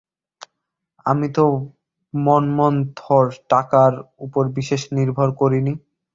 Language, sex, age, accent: Bengali, male, under 19, শুদ্ধ